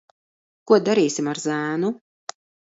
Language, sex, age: Latvian, female, 50-59